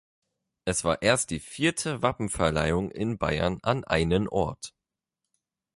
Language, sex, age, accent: German, male, under 19, Deutschland Deutsch